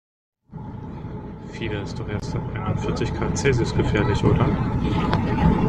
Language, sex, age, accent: German, male, 30-39, Deutschland Deutsch